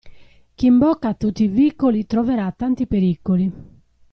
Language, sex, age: Italian, female, 50-59